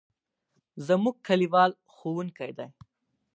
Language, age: Pashto, under 19